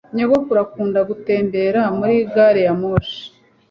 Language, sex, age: Kinyarwanda, female, 40-49